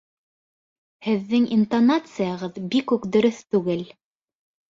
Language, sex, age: Bashkir, female, 19-29